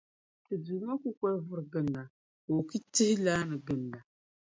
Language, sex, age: Dagbani, female, 30-39